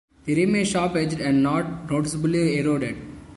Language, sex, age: English, male, 19-29